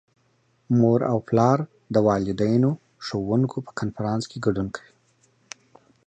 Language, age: Pashto, 30-39